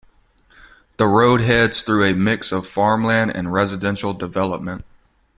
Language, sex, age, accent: English, male, 19-29, United States English